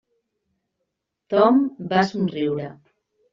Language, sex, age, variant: Catalan, female, 30-39, Central